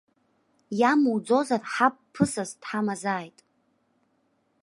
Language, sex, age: Abkhazian, female, under 19